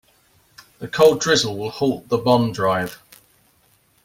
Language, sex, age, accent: English, male, 40-49, England English